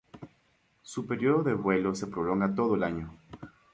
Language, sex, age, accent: Spanish, male, 19-29, América central